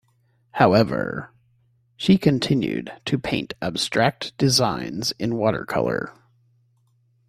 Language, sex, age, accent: English, male, 50-59, United States English